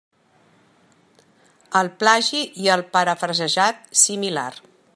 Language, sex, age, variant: Catalan, female, 60-69, Central